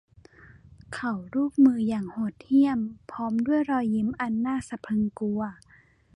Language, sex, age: Thai, female, 19-29